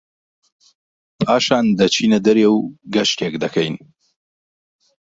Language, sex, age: Central Kurdish, male, 40-49